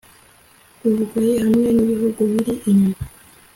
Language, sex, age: Kinyarwanda, female, 19-29